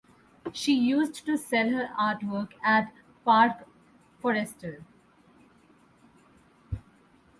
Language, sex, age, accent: English, female, 19-29, India and South Asia (India, Pakistan, Sri Lanka)